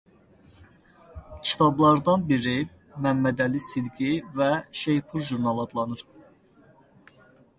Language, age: Azerbaijani, 19-29